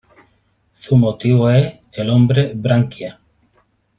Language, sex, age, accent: Spanish, male, 30-39, España: Sur peninsular (Andalucia, Extremadura, Murcia)